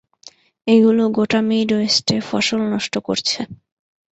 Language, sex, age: Bengali, female, 19-29